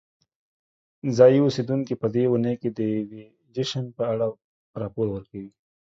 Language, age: Pashto, 19-29